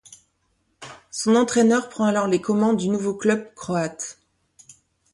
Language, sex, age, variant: French, female, 40-49, Français de métropole